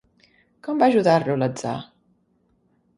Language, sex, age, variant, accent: Catalan, female, 60-69, Central, central